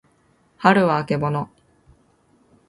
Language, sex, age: Japanese, female, 19-29